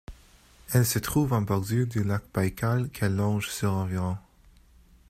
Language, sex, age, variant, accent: French, male, 19-29, Français d'Amérique du Nord, Français du Canada